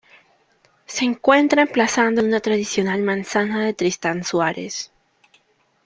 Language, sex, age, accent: Spanish, female, 19-29, Andino-Pacífico: Colombia, Perú, Ecuador, oeste de Bolivia y Venezuela andina